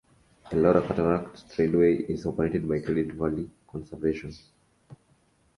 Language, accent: English, Kenyan English